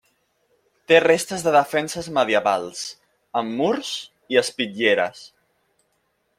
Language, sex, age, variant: Catalan, male, under 19, Central